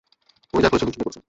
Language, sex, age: Bengali, male, 19-29